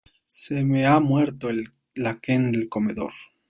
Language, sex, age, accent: Spanish, male, 19-29, México